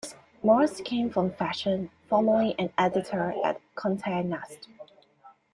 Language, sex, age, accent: English, female, 19-29, Singaporean English